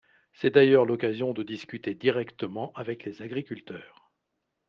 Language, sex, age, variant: French, male, 40-49, Français de métropole